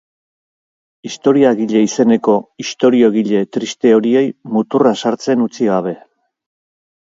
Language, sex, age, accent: Basque, male, 50-59, Erdialdekoa edo Nafarra (Gipuzkoa, Nafarroa)